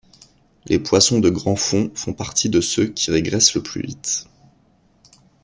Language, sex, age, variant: French, male, 30-39, Français de métropole